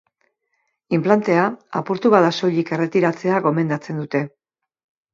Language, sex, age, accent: Basque, female, 50-59, Mendebalekoa (Araba, Bizkaia, Gipuzkoako mendebaleko herri batzuk)